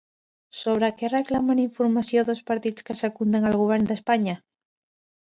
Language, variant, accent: Catalan, Central, central